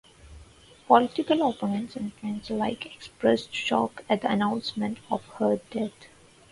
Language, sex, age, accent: English, female, 19-29, India and South Asia (India, Pakistan, Sri Lanka)